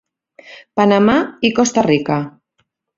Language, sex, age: Catalan, female, 60-69